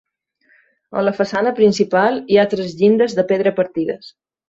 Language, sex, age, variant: Catalan, female, 30-39, Balear